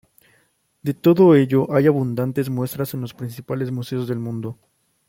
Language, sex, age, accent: Spanish, male, 19-29, México